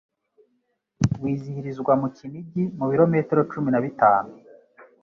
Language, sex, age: Kinyarwanda, male, 30-39